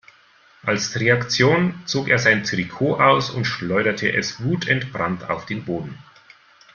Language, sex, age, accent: German, male, 40-49, Deutschland Deutsch